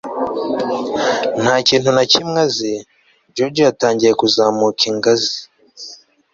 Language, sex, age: Kinyarwanda, male, 19-29